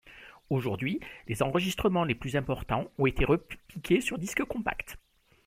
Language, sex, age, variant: French, male, 40-49, Français de métropole